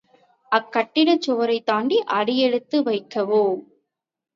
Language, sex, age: Tamil, female, 19-29